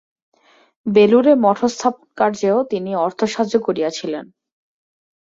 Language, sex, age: Bengali, female, 19-29